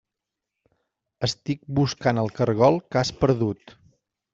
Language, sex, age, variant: Catalan, male, 30-39, Central